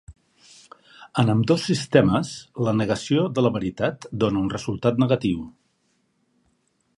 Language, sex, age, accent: Catalan, male, 50-59, Barceloní